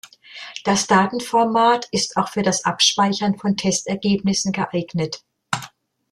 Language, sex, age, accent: German, female, 60-69, Deutschland Deutsch